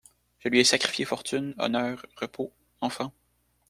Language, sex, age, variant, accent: French, male, 19-29, Français d'Amérique du Nord, Français du Canada